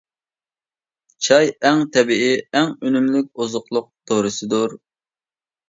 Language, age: Uyghur, 30-39